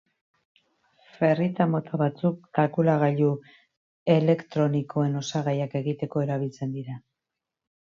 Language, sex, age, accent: Basque, female, 60-69, Erdialdekoa edo Nafarra (Gipuzkoa, Nafarroa)